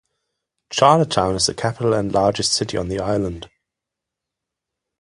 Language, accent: English, German